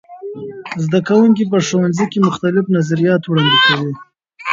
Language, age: Pashto, 30-39